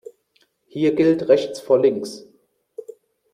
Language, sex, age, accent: German, male, 30-39, Deutschland Deutsch